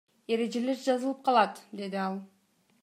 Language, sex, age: Kyrgyz, female, 30-39